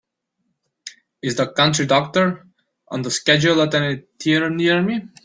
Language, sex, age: English, male, 19-29